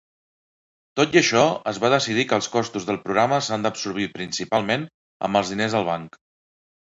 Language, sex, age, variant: Catalan, male, 40-49, Central